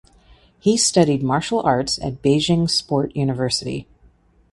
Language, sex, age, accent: English, female, 40-49, United States English